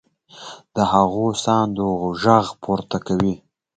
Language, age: Pashto, 19-29